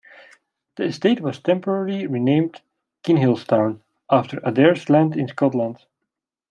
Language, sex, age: English, male, 19-29